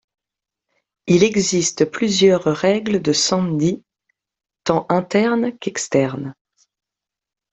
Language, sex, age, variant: French, female, 30-39, Français de métropole